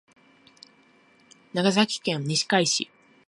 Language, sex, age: Japanese, female, 19-29